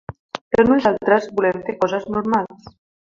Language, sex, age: Catalan, female, under 19